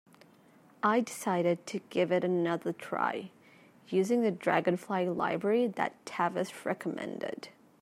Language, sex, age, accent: English, female, 19-29, Australian English